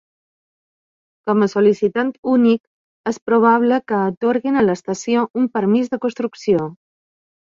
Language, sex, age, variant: Catalan, female, 50-59, Balear